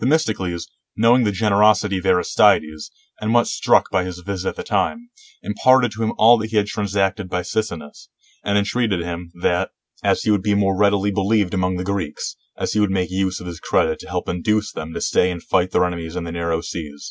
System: none